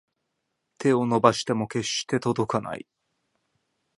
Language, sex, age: Japanese, male, 19-29